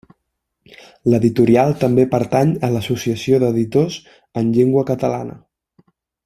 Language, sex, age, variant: Catalan, male, 19-29, Central